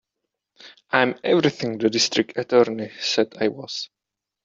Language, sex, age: English, male, 30-39